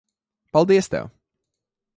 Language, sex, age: Latvian, male, 19-29